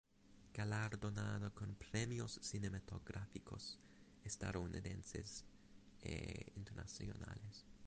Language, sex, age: Spanish, male, 19-29